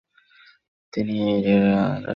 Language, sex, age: Bengali, male, 40-49